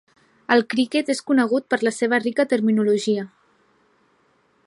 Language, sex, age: Catalan, female, 19-29